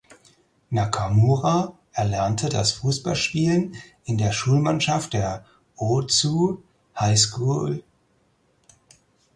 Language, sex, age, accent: German, male, 30-39, Deutschland Deutsch